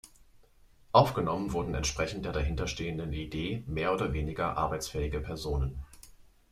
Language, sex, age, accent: German, male, 30-39, Deutschland Deutsch